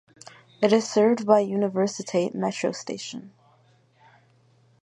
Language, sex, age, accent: English, female, under 19, United States English